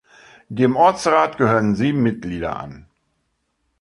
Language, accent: German, Deutschland Deutsch